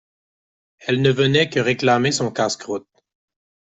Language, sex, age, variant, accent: French, male, 30-39, Français d'Amérique du Nord, Français du Canada